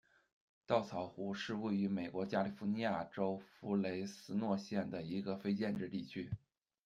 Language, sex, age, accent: Chinese, male, 30-39, 出生地：北京市